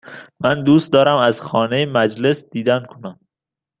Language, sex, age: Persian, male, 19-29